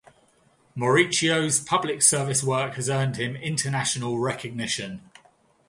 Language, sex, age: English, male, 40-49